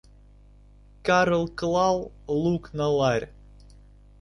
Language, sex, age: Russian, male, 19-29